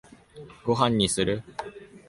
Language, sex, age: Japanese, male, 19-29